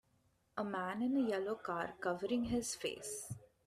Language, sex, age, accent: English, female, 19-29, India and South Asia (India, Pakistan, Sri Lanka)